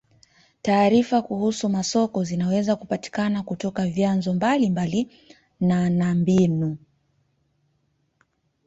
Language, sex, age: Swahili, female, 19-29